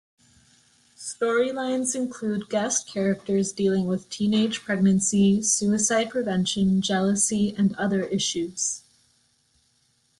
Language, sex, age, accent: English, female, 19-29, United States English